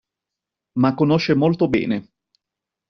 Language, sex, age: Italian, male, 50-59